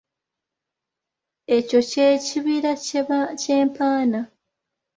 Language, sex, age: Ganda, female, 19-29